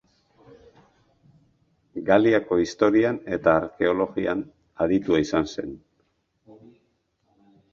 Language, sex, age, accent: Basque, male, 50-59, Mendebalekoa (Araba, Bizkaia, Gipuzkoako mendebaleko herri batzuk)